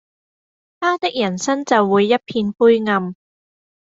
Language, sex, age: Cantonese, female, 19-29